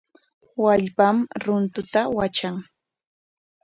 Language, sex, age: Corongo Ancash Quechua, female, 30-39